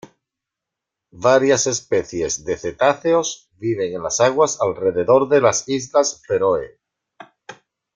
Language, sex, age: Spanish, male, 50-59